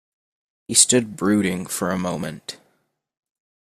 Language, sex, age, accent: English, male, 19-29, United States English